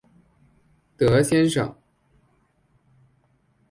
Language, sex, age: Chinese, male, 19-29